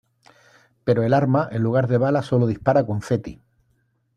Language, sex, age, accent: Spanish, male, 50-59, España: Sur peninsular (Andalucia, Extremadura, Murcia)